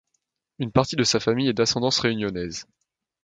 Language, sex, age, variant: French, male, 19-29, Français de métropole